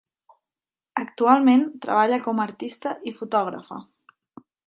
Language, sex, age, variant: Catalan, female, 19-29, Central